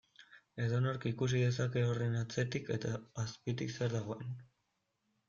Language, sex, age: Basque, male, 19-29